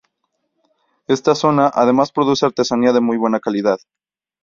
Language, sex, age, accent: Spanish, male, 19-29, México